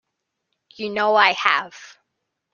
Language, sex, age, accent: English, male, under 19, Australian English